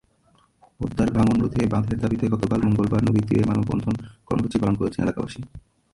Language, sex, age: Bengali, male, 19-29